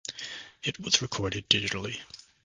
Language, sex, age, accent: English, male, 19-29, United States English